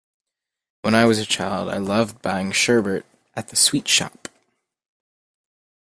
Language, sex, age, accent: English, male, 19-29, United States English